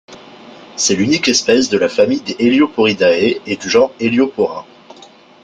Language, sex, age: French, male, under 19